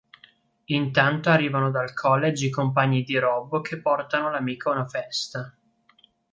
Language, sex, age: Italian, male, 19-29